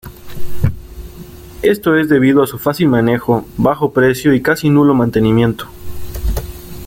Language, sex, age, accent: Spanish, male, 19-29, México